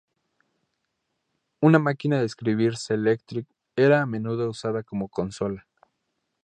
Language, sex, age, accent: Spanish, male, 19-29, México